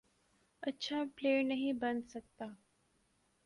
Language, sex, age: Urdu, female, 19-29